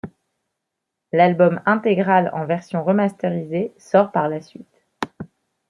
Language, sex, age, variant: French, female, 30-39, Français de métropole